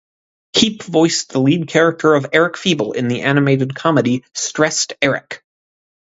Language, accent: English, United States English; Midwestern